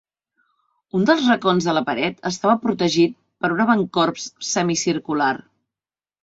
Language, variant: Catalan, Central